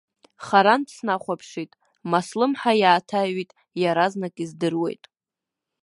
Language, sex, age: Abkhazian, female, under 19